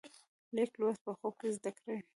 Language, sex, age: Pashto, female, 19-29